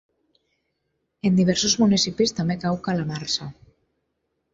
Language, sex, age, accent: Catalan, female, 30-39, valencià